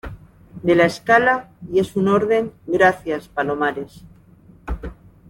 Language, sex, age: Spanish, female, 50-59